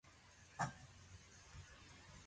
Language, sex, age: Japanese, female, 19-29